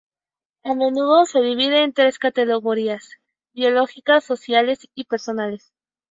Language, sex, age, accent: Spanish, female, 19-29, México